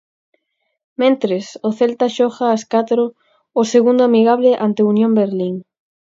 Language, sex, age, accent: Galician, female, 19-29, Atlántico (seseo e gheada)